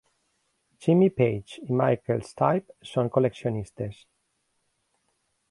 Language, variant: Catalan, Nord-Occidental